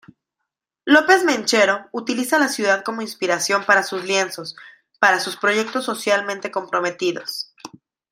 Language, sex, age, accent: Spanish, female, 30-39, México